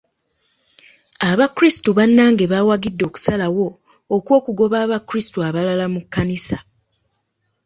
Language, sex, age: Ganda, female, 30-39